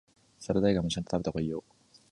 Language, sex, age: Japanese, male, 19-29